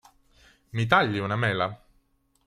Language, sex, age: Italian, male, 19-29